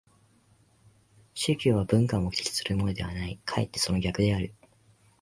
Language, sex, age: Japanese, male, 19-29